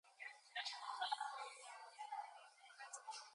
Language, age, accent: English, 19-29, United States English